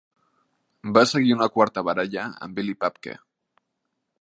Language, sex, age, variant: Catalan, male, 19-29, Central